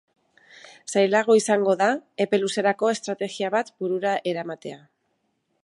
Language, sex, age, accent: Basque, female, 40-49, Mendebalekoa (Araba, Bizkaia, Gipuzkoako mendebaleko herri batzuk)